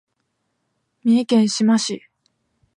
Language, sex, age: Japanese, female, 19-29